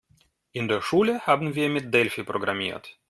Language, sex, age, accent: German, male, 40-49, Russisch Deutsch